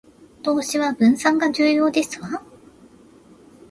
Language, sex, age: Japanese, female, 30-39